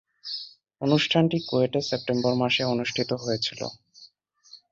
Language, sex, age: Bengali, male, 19-29